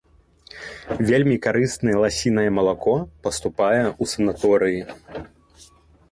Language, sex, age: Belarusian, male, 19-29